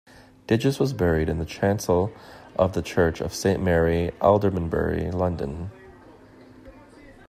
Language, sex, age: English, male, 30-39